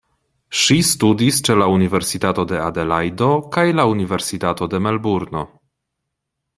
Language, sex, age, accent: Esperanto, male, 30-39, Internacia